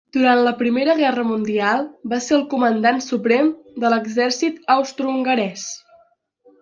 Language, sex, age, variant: Catalan, female, under 19, Central